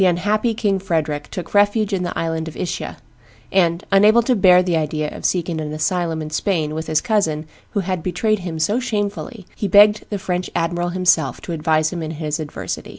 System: none